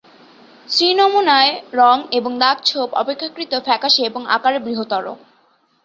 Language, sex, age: Bengali, female, under 19